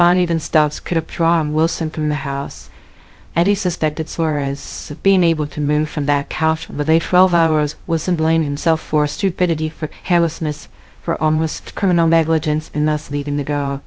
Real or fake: fake